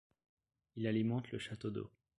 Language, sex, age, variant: French, male, 30-39, Français de métropole